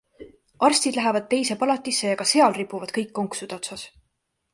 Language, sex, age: Estonian, female, 19-29